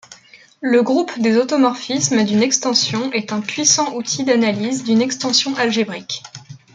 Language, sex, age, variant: French, female, 19-29, Français de métropole